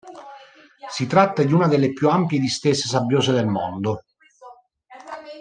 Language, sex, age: Italian, male, 40-49